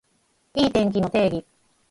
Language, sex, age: Japanese, female, 40-49